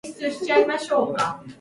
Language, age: English, 30-39